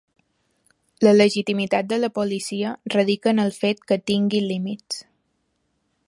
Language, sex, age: Catalan, female, 19-29